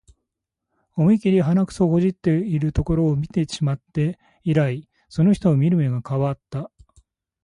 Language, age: Japanese, 50-59